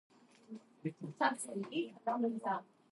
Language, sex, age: English, female, under 19